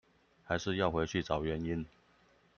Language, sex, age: Chinese, male, 40-49